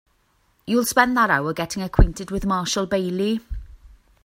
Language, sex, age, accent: English, female, 30-39, England English